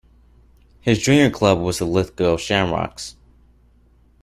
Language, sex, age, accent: English, male, under 19, United States English